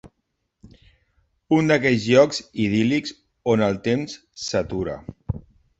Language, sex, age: Catalan, male, 50-59